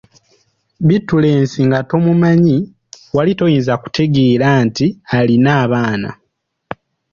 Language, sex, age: Ganda, male, under 19